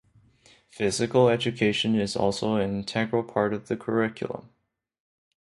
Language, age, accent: English, under 19, Canadian English